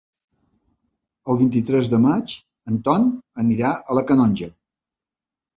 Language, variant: Catalan, Balear